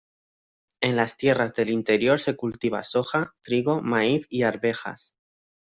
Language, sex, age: Spanish, male, 19-29